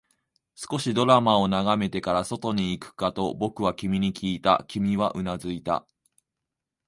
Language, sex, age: Japanese, male, 19-29